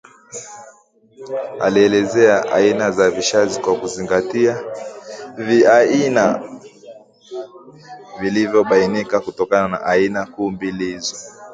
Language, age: Swahili, 19-29